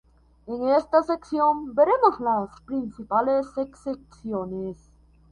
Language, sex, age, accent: Spanish, male, under 19, Andino-Pacífico: Colombia, Perú, Ecuador, oeste de Bolivia y Venezuela andina